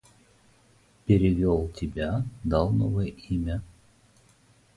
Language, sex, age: Russian, male, 40-49